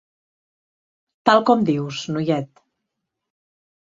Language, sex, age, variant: Catalan, female, 50-59, Central